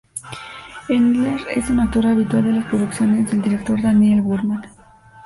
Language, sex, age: Spanish, female, under 19